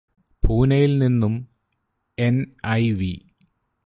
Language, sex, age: Malayalam, male, 40-49